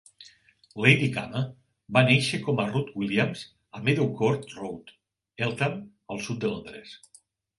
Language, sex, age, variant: Catalan, male, 50-59, Nord-Occidental